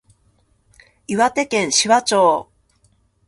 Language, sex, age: Japanese, female, 40-49